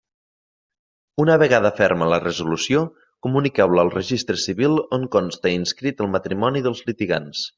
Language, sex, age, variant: Catalan, male, 19-29, Nord-Occidental